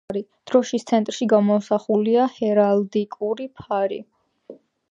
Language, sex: Georgian, female